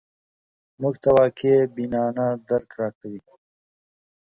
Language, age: Pashto, 19-29